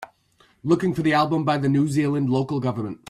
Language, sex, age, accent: English, male, 30-39, United States English